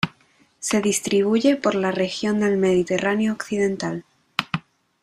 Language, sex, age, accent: Spanish, female, under 19, España: Sur peninsular (Andalucia, Extremadura, Murcia)